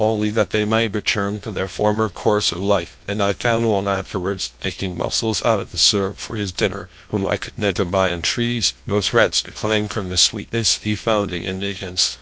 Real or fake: fake